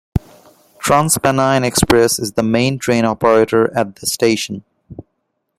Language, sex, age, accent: English, male, 19-29, India and South Asia (India, Pakistan, Sri Lanka)